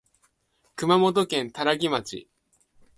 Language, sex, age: Japanese, male, under 19